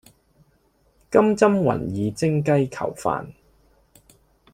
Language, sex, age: Cantonese, male, 30-39